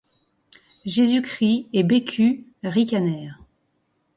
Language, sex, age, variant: French, female, 40-49, Français de métropole